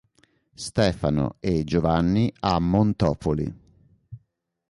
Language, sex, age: Italian, male, 30-39